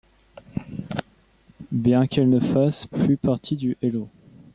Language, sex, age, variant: French, male, 19-29, Français de métropole